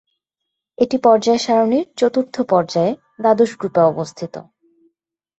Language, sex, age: Bengali, female, 19-29